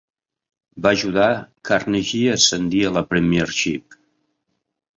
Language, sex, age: Catalan, male, 50-59